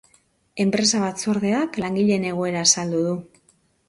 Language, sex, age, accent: Basque, female, 40-49, Mendebalekoa (Araba, Bizkaia, Gipuzkoako mendebaleko herri batzuk)